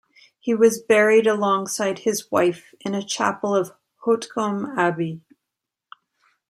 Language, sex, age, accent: English, female, 30-39, Canadian English